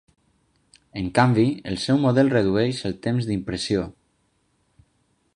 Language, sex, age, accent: Catalan, male, 19-29, valencià